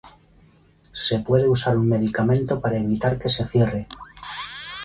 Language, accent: Spanish, España: Centro-Sur peninsular (Madrid, Toledo, Castilla-La Mancha)